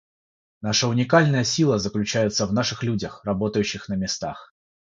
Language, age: Russian, 30-39